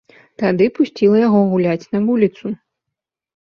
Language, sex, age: Belarusian, female, 30-39